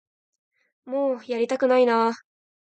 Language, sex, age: Japanese, female, 19-29